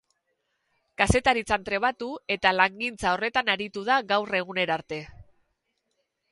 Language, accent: Basque, Erdialdekoa edo Nafarra (Gipuzkoa, Nafarroa)